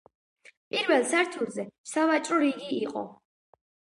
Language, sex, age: Georgian, female, under 19